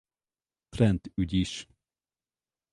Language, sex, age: Hungarian, male, 50-59